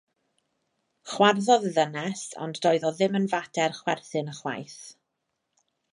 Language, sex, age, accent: Welsh, female, 30-39, Y Deyrnas Unedig Cymraeg